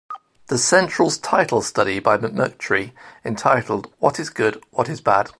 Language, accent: English, England English